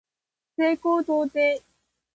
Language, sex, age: Japanese, female, 19-29